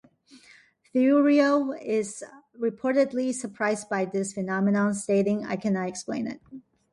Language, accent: English, United States English